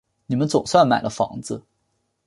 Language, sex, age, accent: Chinese, male, 19-29, 出生地：辽宁省